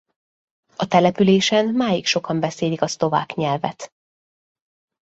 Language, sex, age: Hungarian, female, 30-39